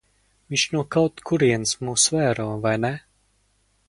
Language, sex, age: Latvian, male, under 19